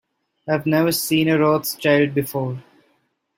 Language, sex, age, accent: English, male, under 19, India and South Asia (India, Pakistan, Sri Lanka)